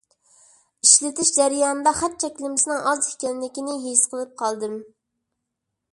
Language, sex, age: Uyghur, female, under 19